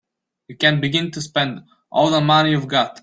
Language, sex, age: English, male, 19-29